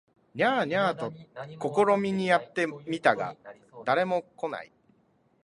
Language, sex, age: Japanese, male, 19-29